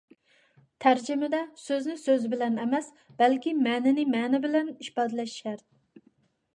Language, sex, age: Uyghur, female, 40-49